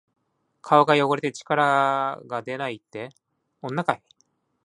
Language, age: Japanese, 40-49